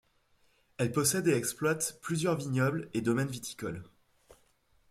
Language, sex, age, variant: French, male, 19-29, Français de métropole